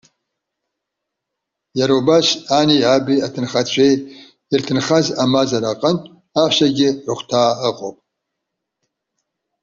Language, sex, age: Abkhazian, male, 70-79